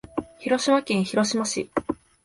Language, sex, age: Japanese, female, 19-29